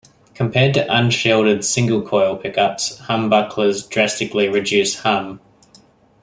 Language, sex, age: English, male, 19-29